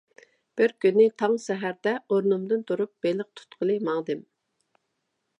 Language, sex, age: Uyghur, female, 50-59